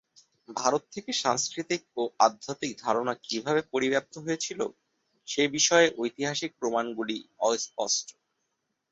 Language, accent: Bengali, Bengali